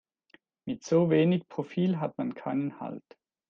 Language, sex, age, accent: German, male, 40-49, Schweizerdeutsch